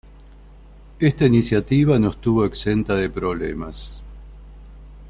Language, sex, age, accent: Spanish, male, 40-49, Rioplatense: Argentina, Uruguay, este de Bolivia, Paraguay